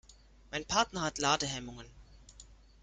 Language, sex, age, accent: German, female, 19-29, Deutschland Deutsch